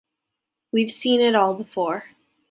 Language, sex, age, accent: English, female, 19-29, Canadian English